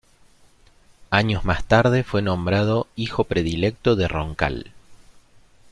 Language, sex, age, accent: Spanish, male, 30-39, Rioplatense: Argentina, Uruguay, este de Bolivia, Paraguay